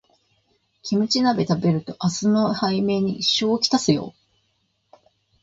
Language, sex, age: Japanese, female, 50-59